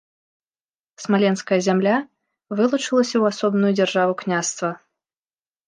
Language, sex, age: Belarusian, female, 19-29